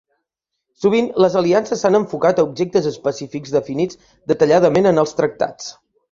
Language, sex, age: Catalan, male, 30-39